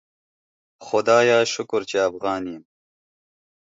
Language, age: Pashto, 19-29